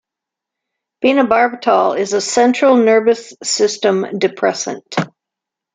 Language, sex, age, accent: English, female, 50-59, United States English